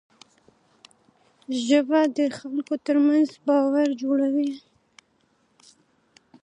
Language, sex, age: Pashto, female, 19-29